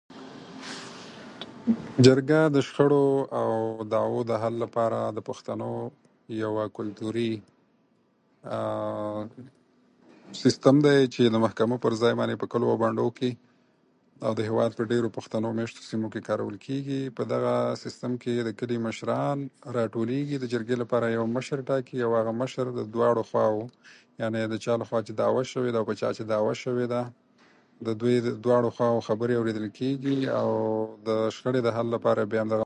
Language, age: Pashto, 19-29